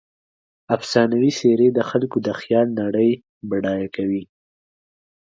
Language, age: Pashto, 19-29